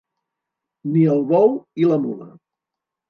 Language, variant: Catalan, Central